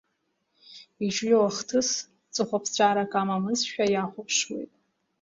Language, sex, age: Abkhazian, female, 30-39